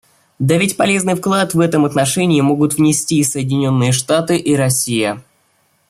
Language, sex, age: Russian, male, under 19